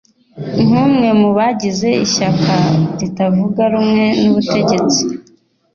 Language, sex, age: Kinyarwanda, female, 40-49